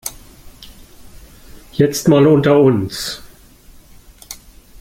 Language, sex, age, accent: German, male, 60-69, Deutschland Deutsch